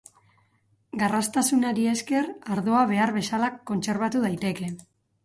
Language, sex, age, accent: Basque, female, 30-39, Mendebalekoa (Araba, Bizkaia, Gipuzkoako mendebaleko herri batzuk)